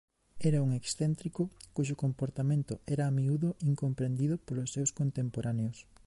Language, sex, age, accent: Galician, male, 19-29, Central (gheada)